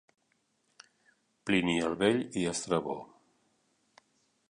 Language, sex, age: Catalan, male, 60-69